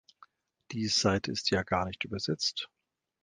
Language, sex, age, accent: German, male, 50-59, Deutschland Deutsch